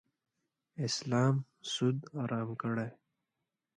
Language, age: Pashto, 19-29